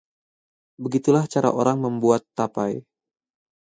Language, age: Indonesian, 19-29